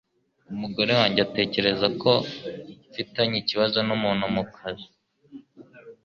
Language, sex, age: Kinyarwanda, male, 19-29